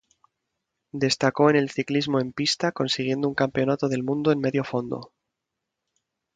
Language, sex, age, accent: Spanish, male, 19-29, España: Centro-Sur peninsular (Madrid, Toledo, Castilla-La Mancha)